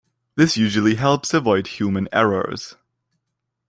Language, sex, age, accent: English, male, 19-29, United States English